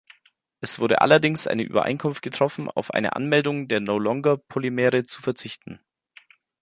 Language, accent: German, Deutschland Deutsch